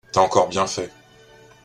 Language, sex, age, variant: French, male, 40-49, Français de métropole